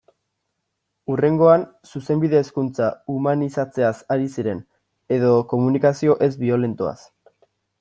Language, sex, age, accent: Basque, male, 19-29, Erdialdekoa edo Nafarra (Gipuzkoa, Nafarroa)